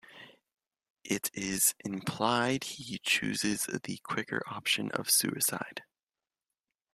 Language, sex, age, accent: English, male, 19-29, United States English